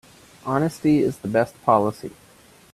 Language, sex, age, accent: English, male, 19-29, United States English